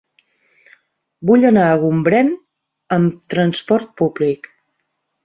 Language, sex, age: Catalan, female, 40-49